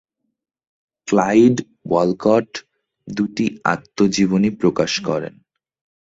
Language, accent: Bengali, প্রমিত